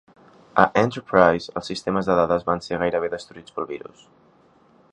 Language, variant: Catalan, Central